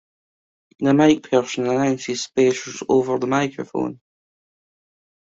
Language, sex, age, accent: English, male, 19-29, Scottish English